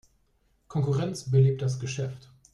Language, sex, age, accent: German, male, 30-39, Deutschland Deutsch